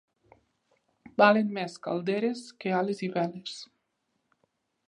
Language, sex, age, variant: Catalan, male, 19-29, Nord-Occidental